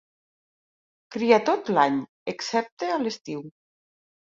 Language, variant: Catalan, Septentrional